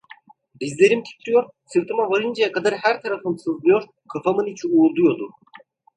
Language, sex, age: Turkish, male, 19-29